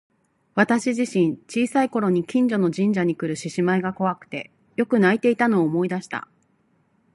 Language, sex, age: Japanese, female, 40-49